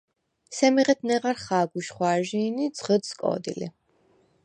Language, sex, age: Svan, female, 19-29